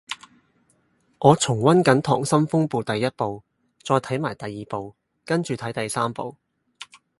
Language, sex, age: Cantonese, male, 19-29